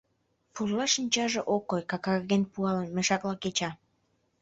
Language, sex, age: Mari, female, under 19